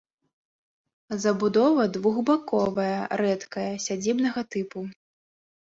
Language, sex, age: Belarusian, female, 19-29